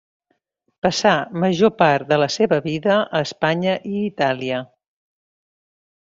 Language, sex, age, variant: Catalan, female, 60-69, Central